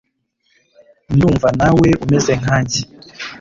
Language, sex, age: Kinyarwanda, male, 19-29